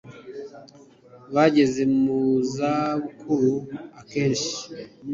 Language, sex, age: Kinyarwanda, male, 50-59